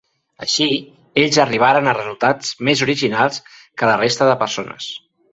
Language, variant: Catalan, Central